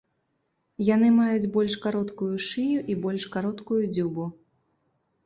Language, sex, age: Belarusian, female, 30-39